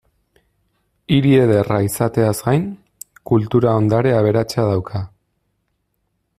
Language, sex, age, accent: Basque, male, 30-39, Erdialdekoa edo Nafarra (Gipuzkoa, Nafarroa)